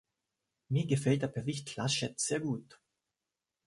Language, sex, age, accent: German, male, 19-29, Österreichisches Deutsch